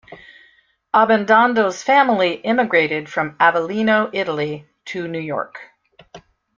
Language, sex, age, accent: English, female, 60-69, United States English